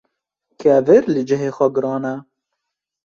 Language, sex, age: Kurdish, male, 19-29